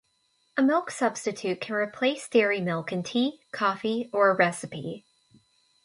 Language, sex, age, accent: English, female, under 19, United States English